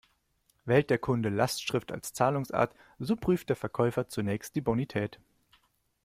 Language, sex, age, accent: German, male, 19-29, Deutschland Deutsch